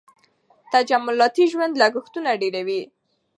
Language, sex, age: Pashto, female, under 19